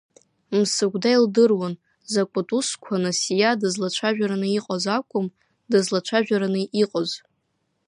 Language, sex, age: Abkhazian, female, under 19